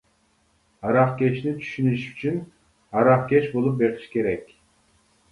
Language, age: Uyghur, 40-49